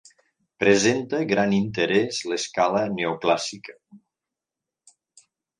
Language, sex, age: Catalan, male, 60-69